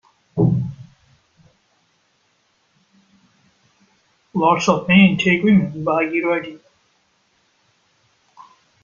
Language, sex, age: English, male, 19-29